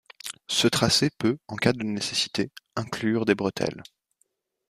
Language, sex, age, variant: French, male, 19-29, Français de métropole